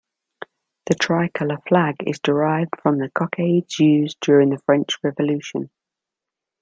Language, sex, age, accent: English, female, 30-39, England English